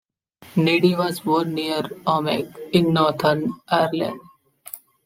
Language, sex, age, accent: English, male, 19-29, India and South Asia (India, Pakistan, Sri Lanka)